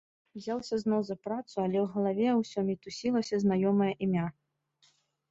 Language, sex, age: Belarusian, female, 19-29